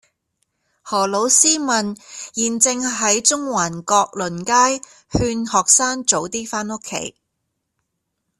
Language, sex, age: Cantonese, female, 40-49